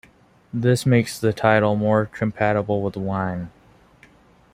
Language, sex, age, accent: English, male, 19-29, United States English